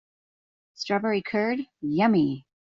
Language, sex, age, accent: English, female, 40-49, United States English